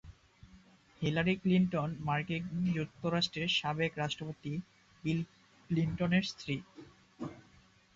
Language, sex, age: Bengali, male, 19-29